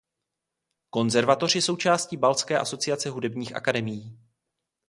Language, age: Czech, 19-29